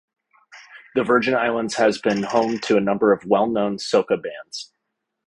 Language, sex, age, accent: English, male, 30-39, United States English